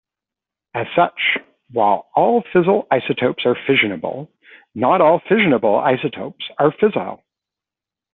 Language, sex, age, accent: English, male, 40-49, Canadian English